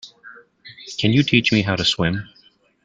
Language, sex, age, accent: English, male, 19-29, United States English